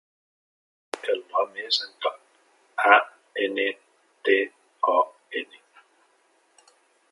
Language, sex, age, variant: Catalan, male, 50-59, Central